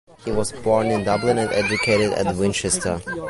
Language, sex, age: English, male, under 19